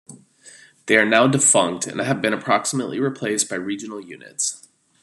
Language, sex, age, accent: English, male, 30-39, United States English